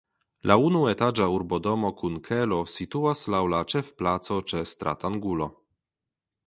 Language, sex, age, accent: Esperanto, male, 30-39, Internacia